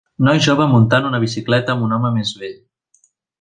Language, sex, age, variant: Catalan, male, 19-29, Central